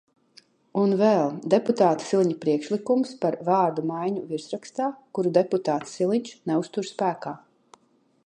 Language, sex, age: Latvian, female, 40-49